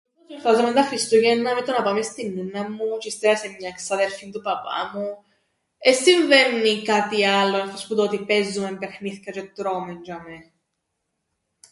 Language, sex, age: Greek, female, 19-29